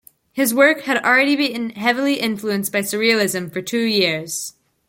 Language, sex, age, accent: English, female, under 19, United States English